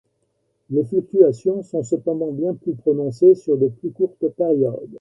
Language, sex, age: French, male, 70-79